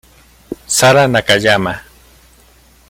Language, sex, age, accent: Spanish, male, 40-49, México